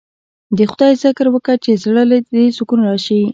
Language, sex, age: Pashto, female, under 19